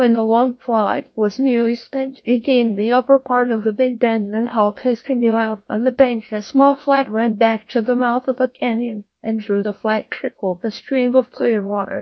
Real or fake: fake